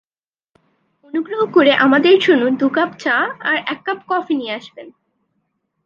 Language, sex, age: Bengali, female, under 19